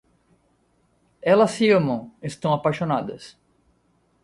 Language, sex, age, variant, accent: Portuguese, male, 30-39, Portuguese (Brasil), Gaucho